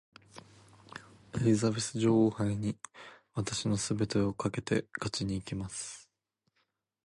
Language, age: Japanese, 19-29